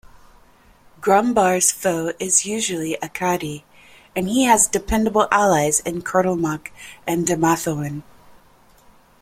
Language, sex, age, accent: English, female, 40-49, United States English